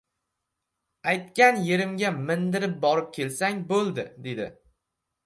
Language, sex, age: Uzbek, male, 19-29